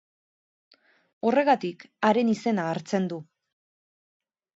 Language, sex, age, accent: Basque, female, 19-29, Erdialdekoa edo Nafarra (Gipuzkoa, Nafarroa)